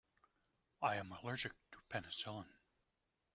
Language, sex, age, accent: English, male, 19-29, United States English